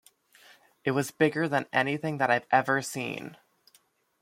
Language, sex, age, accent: English, male, under 19, United States English